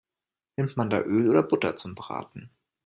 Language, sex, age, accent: German, male, 30-39, Deutschland Deutsch